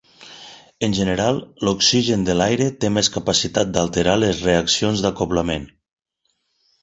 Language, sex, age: Catalan, male, 40-49